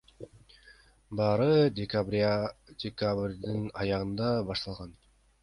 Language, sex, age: Kyrgyz, male, 19-29